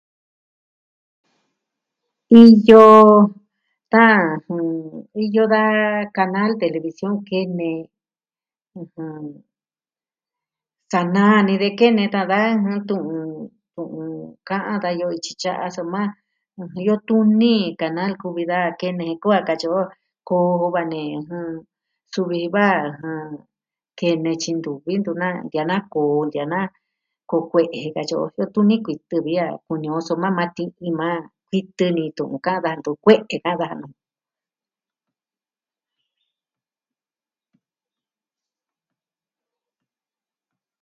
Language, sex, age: Southwestern Tlaxiaco Mixtec, female, 60-69